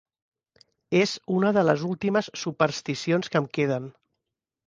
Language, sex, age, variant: Catalan, male, 50-59, Central